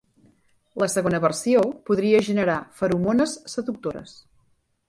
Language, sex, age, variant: Catalan, female, 50-59, Central